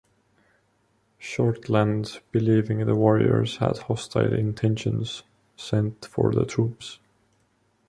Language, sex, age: English, male, 19-29